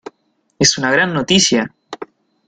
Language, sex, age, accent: Spanish, male, 19-29, Rioplatense: Argentina, Uruguay, este de Bolivia, Paraguay